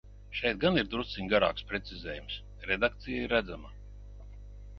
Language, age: Latvian, 60-69